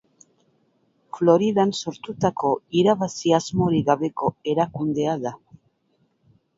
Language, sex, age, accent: Basque, female, 50-59, Mendebalekoa (Araba, Bizkaia, Gipuzkoako mendebaleko herri batzuk)